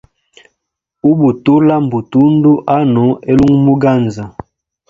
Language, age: Hemba, 19-29